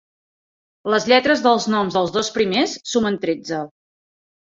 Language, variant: Catalan, Central